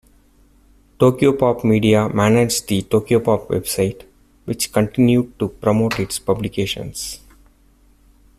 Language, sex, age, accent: English, male, 40-49, India and South Asia (India, Pakistan, Sri Lanka)